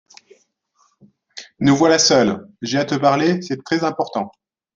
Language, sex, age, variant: French, male, 40-49, Français de métropole